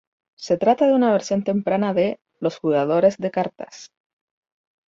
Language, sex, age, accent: Spanish, female, 19-29, Chileno: Chile, Cuyo